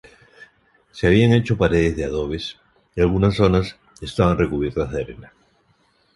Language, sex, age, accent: Spanish, male, 50-59, Andino-Pacífico: Colombia, Perú, Ecuador, oeste de Bolivia y Venezuela andina